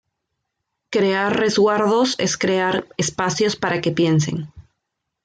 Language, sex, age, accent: Spanish, female, 19-29, Andino-Pacífico: Colombia, Perú, Ecuador, oeste de Bolivia y Venezuela andina